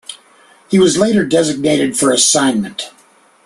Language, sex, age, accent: English, male, 50-59, United States English